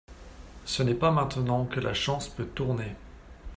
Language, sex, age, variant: French, male, 40-49, Français de métropole